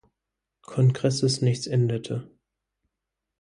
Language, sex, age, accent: German, male, 19-29, Deutschland Deutsch